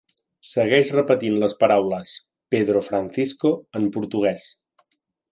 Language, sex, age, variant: Catalan, male, 40-49, Central